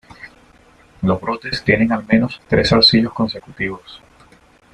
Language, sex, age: Spanish, male, 30-39